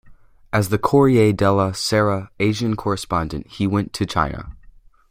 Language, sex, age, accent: English, male, under 19, United States English